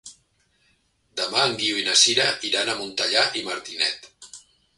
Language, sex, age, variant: Catalan, male, 50-59, Central